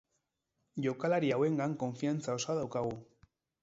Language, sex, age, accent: Basque, male, 40-49, Erdialdekoa edo Nafarra (Gipuzkoa, Nafarroa)